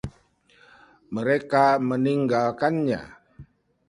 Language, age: Indonesian, 50-59